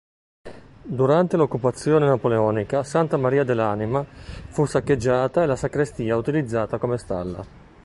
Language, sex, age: Italian, male, 50-59